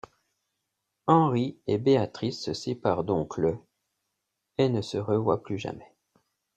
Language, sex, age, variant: French, male, 40-49, Français de métropole